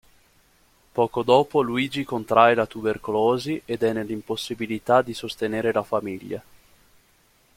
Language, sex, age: Italian, male, 19-29